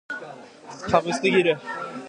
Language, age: Japanese, 19-29